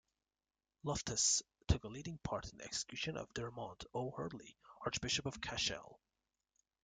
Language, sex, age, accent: English, male, 19-29, United States English